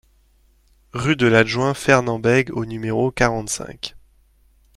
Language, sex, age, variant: French, male, 30-39, Français de métropole